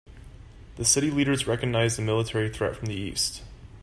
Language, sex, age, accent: English, male, under 19, United States English